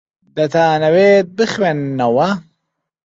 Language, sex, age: Central Kurdish, male, 19-29